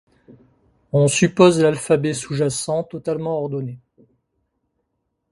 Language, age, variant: French, 50-59, Français de métropole